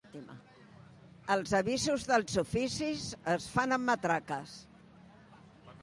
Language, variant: Catalan, Central